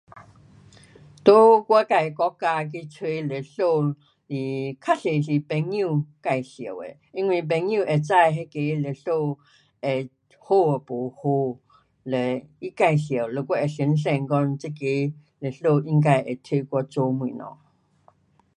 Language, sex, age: Pu-Xian Chinese, female, 70-79